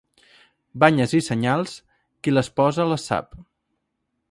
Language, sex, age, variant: Catalan, male, 19-29, Central